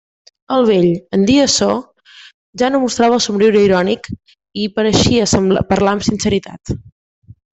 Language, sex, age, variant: Catalan, female, 19-29, Septentrional